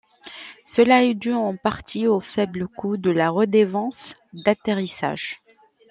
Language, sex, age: French, male, 40-49